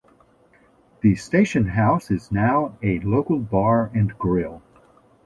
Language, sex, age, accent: English, male, 60-69, United States English